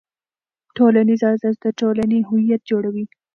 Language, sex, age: Pashto, female, 19-29